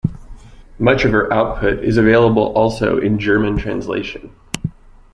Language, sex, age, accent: English, male, 19-29, United States English